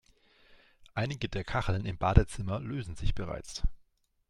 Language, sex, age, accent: German, male, 40-49, Deutschland Deutsch